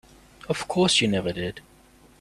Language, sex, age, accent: English, male, 30-39, England English